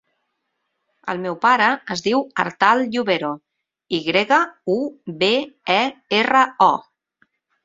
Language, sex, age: Catalan, female, 40-49